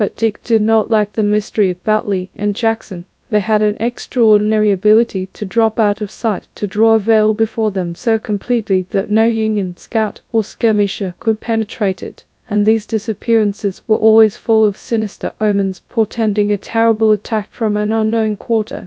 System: TTS, GradTTS